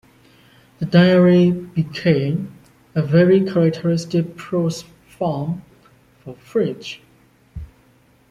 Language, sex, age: English, male, 19-29